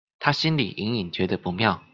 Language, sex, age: Chinese, male, 19-29